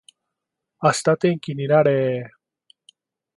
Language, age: Japanese, 50-59